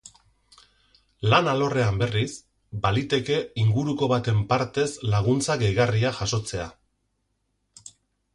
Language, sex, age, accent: Basque, male, 40-49, Erdialdekoa edo Nafarra (Gipuzkoa, Nafarroa)